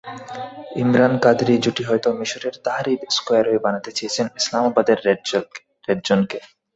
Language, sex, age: Bengali, male, 19-29